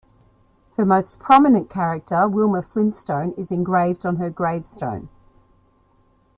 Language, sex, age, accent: English, female, 50-59, Australian English